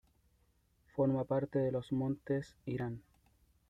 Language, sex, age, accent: Spanish, male, 30-39, Chileno: Chile, Cuyo